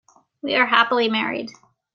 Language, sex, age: English, female, 30-39